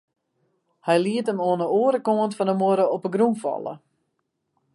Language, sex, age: Western Frisian, female, 50-59